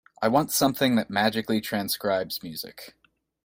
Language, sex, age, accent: English, male, 19-29, United States English